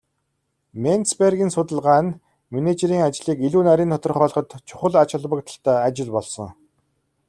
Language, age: Mongolian, 90+